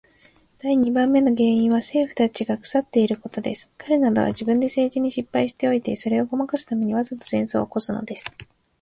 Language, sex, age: Japanese, female, 19-29